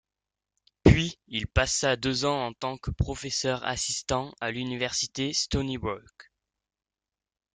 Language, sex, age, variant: French, male, 19-29, Français de métropole